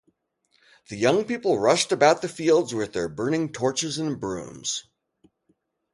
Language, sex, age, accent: English, male, 50-59, United States English